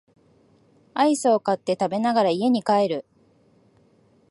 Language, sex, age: Japanese, female, 40-49